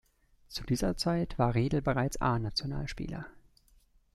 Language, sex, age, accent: German, male, 19-29, Deutschland Deutsch